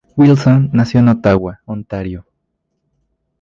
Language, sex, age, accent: Spanish, male, under 19, México